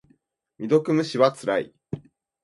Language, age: Japanese, 19-29